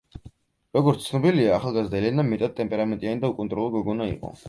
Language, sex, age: Georgian, male, 19-29